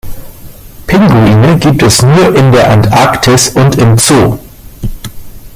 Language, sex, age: German, male, 50-59